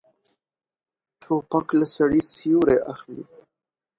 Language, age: Pashto, under 19